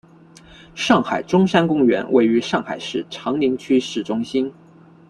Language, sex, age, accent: Chinese, male, 19-29, 出生地：广东省